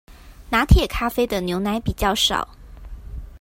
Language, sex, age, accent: Chinese, female, 19-29, 出生地：臺北市